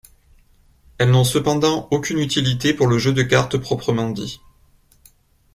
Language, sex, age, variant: French, male, 19-29, Français de métropole